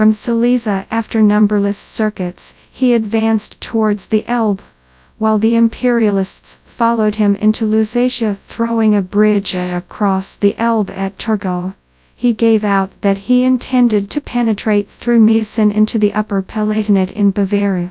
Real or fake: fake